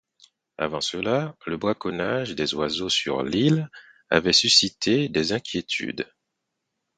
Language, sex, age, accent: French, male, 30-39, Français d’Haïti